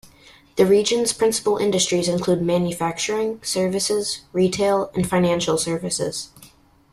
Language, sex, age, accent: English, male, under 19, United States English